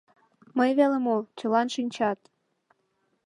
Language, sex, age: Mari, female, under 19